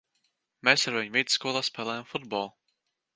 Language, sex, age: Latvian, male, under 19